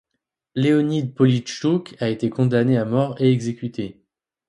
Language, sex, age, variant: French, male, 19-29, Français de métropole